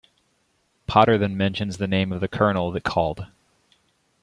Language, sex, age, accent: English, male, 30-39, United States English